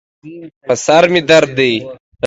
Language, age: Pashto, 19-29